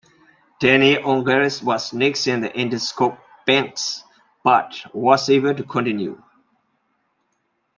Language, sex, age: English, male, 40-49